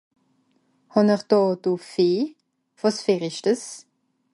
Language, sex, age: Swiss German, female, 19-29